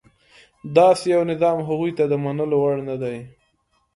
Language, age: Pashto, 19-29